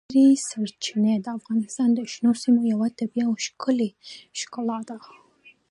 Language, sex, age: Pashto, female, 19-29